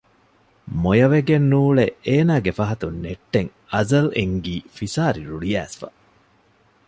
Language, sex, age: Divehi, male, 30-39